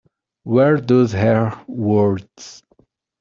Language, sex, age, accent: English, male, 30-39, United States English